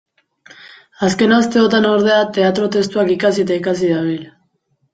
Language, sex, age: Basque, female, 19-29